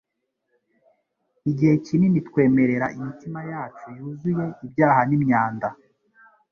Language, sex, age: Kinyarwanda, male, 30-39